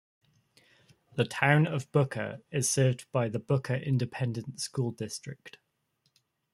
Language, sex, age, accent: English, male, 19-29, England English